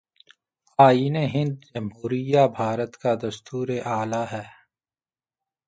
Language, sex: Urdu, male